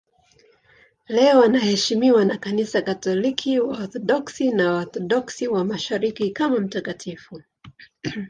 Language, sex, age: Swahili, female, 50-59